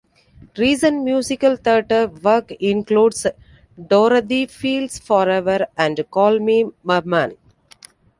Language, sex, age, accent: English, female, 40-49, India and South Asia (India, Pakistan, Sri Lanka)